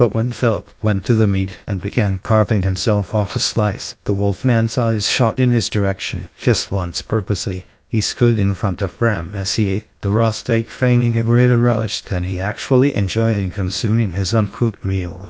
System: TTS, GlowTTS